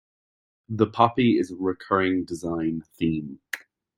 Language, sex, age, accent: English, male, 19-29, Irish English